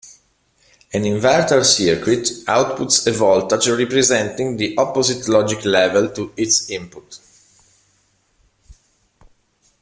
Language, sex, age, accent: English, male, 50-59, United States English